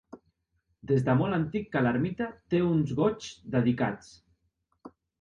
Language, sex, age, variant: Catalan, male, 30-39, Central